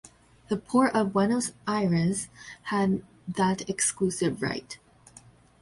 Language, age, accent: English, under 19, United States English